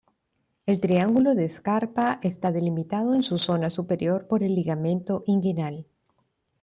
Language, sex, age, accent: Spanish, female, 60-69, Andino-Pacífico: Colombia, Perú, Ecuador, oeste de Bolivia y Venezuela andina